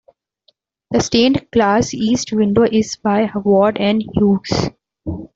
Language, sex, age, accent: English, female, 19-29, India and South Asia (India, Pakistan, Sri Lanka)